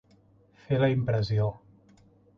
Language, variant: Catalan, Central